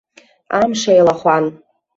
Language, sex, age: Abkhazian, female, 40-49